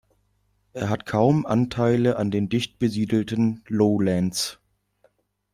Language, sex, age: German, male, 19-29